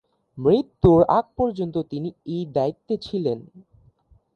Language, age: Bengali, 19-29